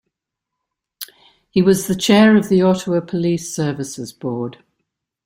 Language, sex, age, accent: English, female, 60-69, Australian English